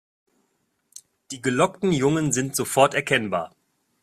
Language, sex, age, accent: German, male, 30-39, Deutschland Deutsch